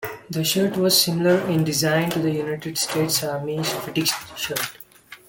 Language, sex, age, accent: English, male, 19-29, India and South Asia (India, Pakistan, Sri Lanka)